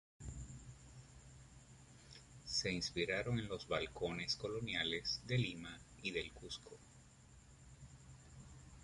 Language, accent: Spanish, Caribe: Cuba, Venezuela, Puerto Rico, República Dominicana, Panamá, Colombia caribeña, México caribeño, Costa del golfo de México